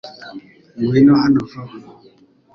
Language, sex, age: Kinyarwanda, male, 19-29